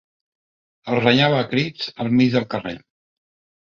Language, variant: Catalan, Central